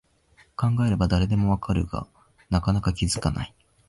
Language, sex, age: Japanese, male, 19-29